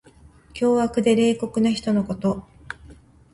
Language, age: Japanese, 50-59